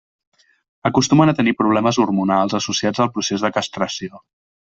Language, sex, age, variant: Catalan, male, 30-39, Central